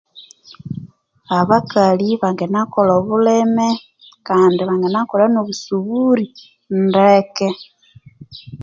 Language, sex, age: Konzo, female, 30-39